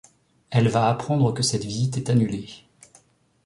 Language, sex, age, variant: French, male, 40-49, Français de métropole